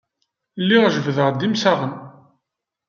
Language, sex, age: Kabyle, male, 30-39